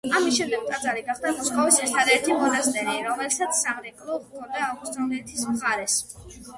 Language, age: Georgian, 30-39